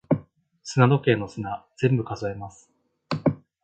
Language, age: Japanese, 19-29